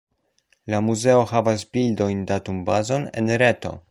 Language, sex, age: Esperanto, male, 19-29